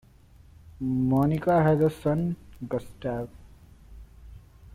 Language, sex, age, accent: English, male, 19-29, India and South Asia (India, Pakistan, Sri Lanka)